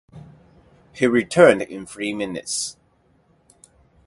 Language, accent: English, Hong Kong English